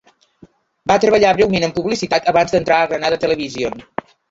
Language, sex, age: Catalan, female, 60-69